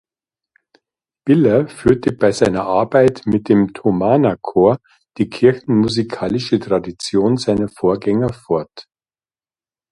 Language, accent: German, Deutschland Deutsch